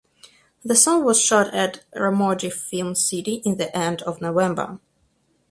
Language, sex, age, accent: English, female, 19-29, Russian